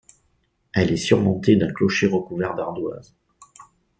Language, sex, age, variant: French, male, 40-49, Français de métropole